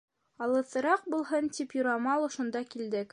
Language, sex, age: Bashkir, female, under 19